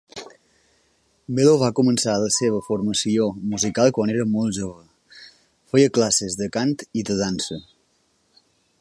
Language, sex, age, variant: Catalan, male, 19-29, Balear